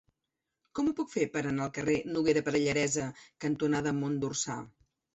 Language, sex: Catalan, female